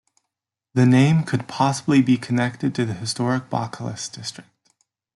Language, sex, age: English, male, under 19